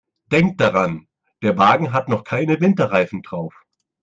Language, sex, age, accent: German, male, 30-39, Deutschland Deutsch